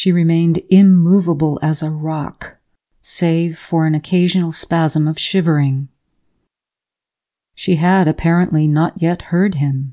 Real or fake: real